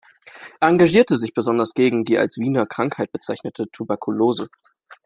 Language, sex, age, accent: German, male, 19-29, Deutschland Deutsch